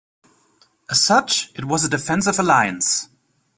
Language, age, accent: English, 19-29, England English